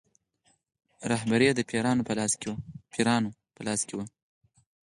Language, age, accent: Pashto, 19-29, کندهاری لهجه